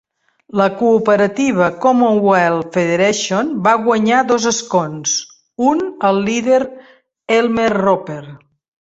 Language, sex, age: Catalan, female, 60-69